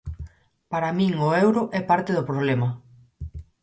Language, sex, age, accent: Galician, female, 30-39, Normativo (estándar)